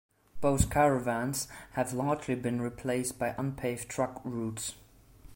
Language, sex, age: English, male, 19-29